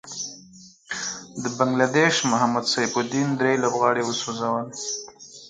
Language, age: Pashto, 30-39